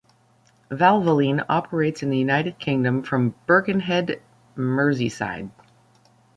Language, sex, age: English, female, 40-49